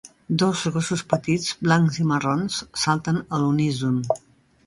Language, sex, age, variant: Catalan, female, 70-79, Central